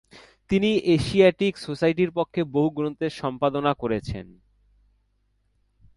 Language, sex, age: Bengali, male, 19-29